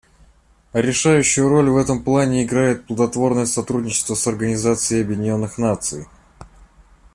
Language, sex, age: Russian, male, 40-49